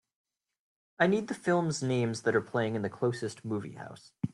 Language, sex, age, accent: English, male, 19-29, United States English